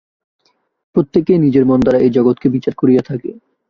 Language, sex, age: Bengali, male, 19-29